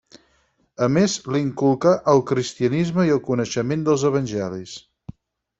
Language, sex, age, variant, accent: Catalan, male, 50-59, Central, central